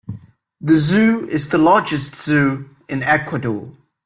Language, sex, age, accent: English, male, 19-29, England English